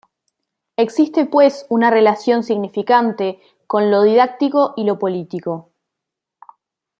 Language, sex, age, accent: Spanish, female, under 19, Rioplatense: Argentina, Uruguay, este de Bolivia, Paraguay